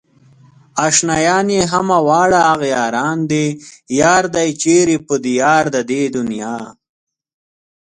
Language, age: Pashto, 30-39